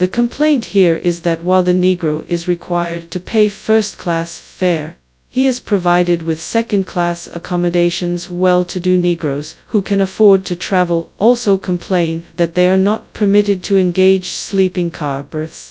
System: TTS, FastPitch